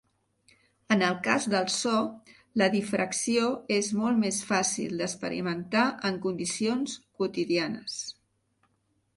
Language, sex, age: Catalan, female, 60-69